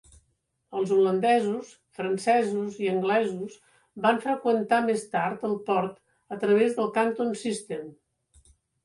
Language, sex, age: Catalan, female, 70-79